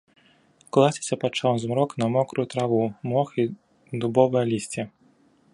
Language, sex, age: Belarusian, male, 30-39